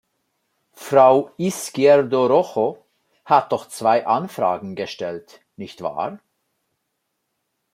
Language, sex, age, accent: German, male, 50-59, Schweizerdeutsch